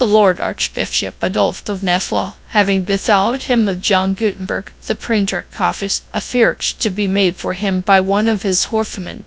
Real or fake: fake